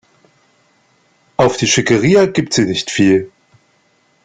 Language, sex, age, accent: German, male, 40-49, Deutschland Deutsch